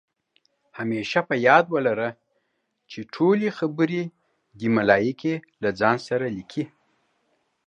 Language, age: Pashto, 50-59